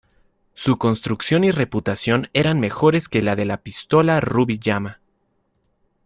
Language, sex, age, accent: Spanish, male, 30-39, México